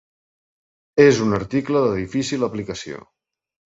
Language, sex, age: Catalan, male, 50-59